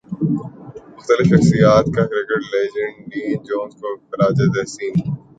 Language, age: Urdu, 19-29